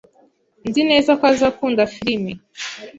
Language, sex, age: Kinyarwanda, female, 19-29